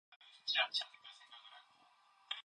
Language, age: Korean, 19-29